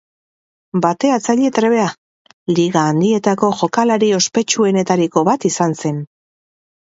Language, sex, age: Basque, female, 30-39